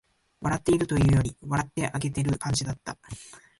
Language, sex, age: Japanese, male, 19-29